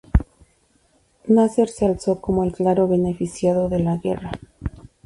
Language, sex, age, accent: Spanish, female, 40-49, México